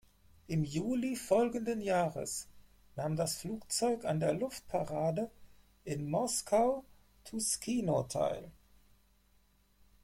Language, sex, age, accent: German, male, 40-49, Deutschland Deutsch